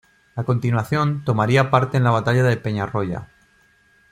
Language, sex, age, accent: Spanish, male, 40-49, España: Norte peninsular (Asturias, Castilla y León, Cantabria, País Vasco, Navarra, Aragón, La Rioja, Guadalajara, Cuenca)